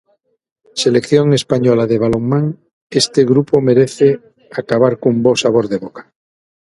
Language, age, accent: Galician, 50-59, Atlántico (seseo e gheada); Normativo (estándar)